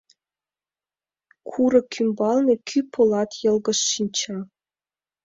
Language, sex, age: Mari, female, 19-29